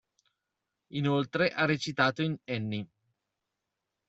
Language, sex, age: Italian, male, 30-39